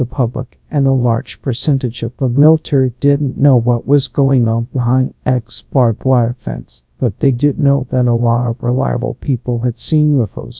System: TTS, GradTTS